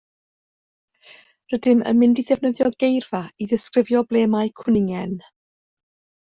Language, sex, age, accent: Welsh, female, 50-59, Y Deyrnas Unedig Cymraeg